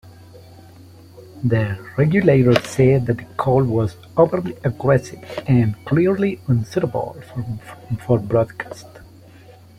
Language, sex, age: English, male, 19-29